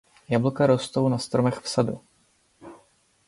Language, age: Czech, 19-29